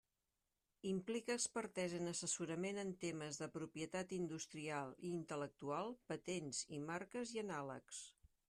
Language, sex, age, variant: Catalan, female, 60-69, Central